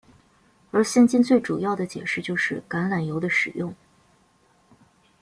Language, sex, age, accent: Chinese, female, 19-29, 出生地：黑龙江省